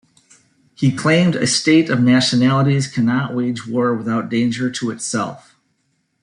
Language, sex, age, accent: English, male, 50-59, United States English